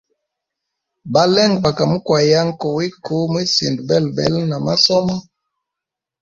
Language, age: Hemba, 19-29